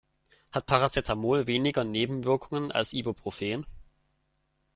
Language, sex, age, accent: German, male, 19-29, Deutschland Deutsch